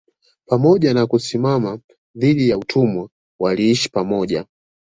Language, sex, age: Swahili, male, 19-29